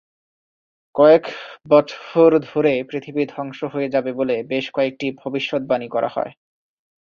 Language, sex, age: Bengali, male, 19-29